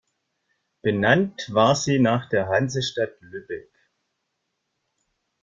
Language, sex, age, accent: German, male, 50-59, Deutschland Deutsch